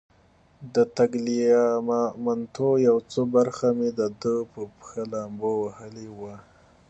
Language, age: Pashto, 19-29